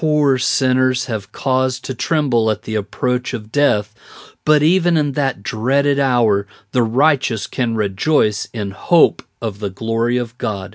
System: none